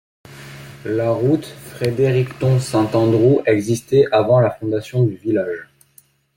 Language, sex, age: French, male, under 19